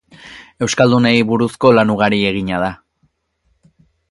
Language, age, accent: Basque, 19-29, Erdialdekoa edo Nafarra (Gipuzkoa, Nafarroa)